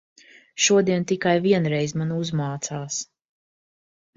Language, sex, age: Latvian, female, 30-39